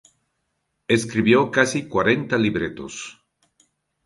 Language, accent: Spanish, Andino-Pacífico: Colombia, Perú, Ecuador, oeste de Bolivia y Venezuela andina